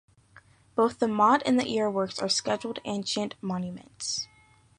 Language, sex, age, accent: English, female, under 19, United States English